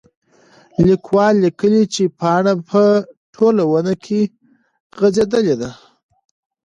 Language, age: Pashto, 30-39